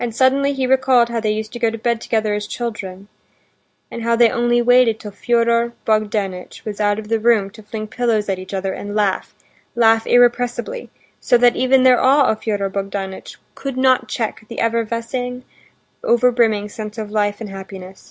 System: none